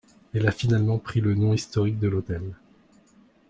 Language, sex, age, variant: French, male, 30-39, Français de métropole